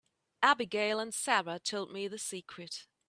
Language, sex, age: English, female, 40-49